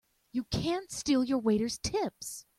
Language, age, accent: English, 30-39, United States English